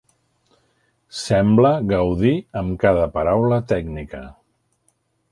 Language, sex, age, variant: Catalan, male, 60-69, Central